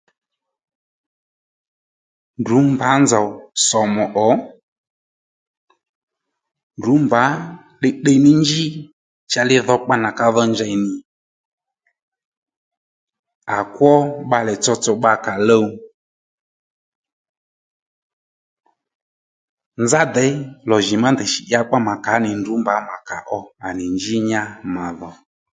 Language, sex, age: Lendu, male, 30-39